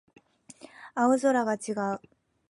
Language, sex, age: Japanese, female, 19-29